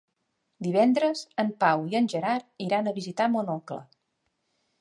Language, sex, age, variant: Catalan, female, 40-49, Central